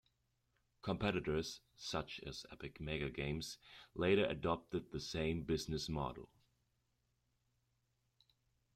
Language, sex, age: English, male, 30-39